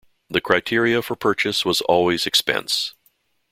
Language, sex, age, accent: English, male, 60-69, United States English